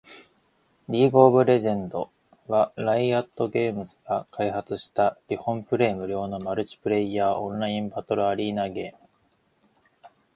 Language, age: Japanese, 19-29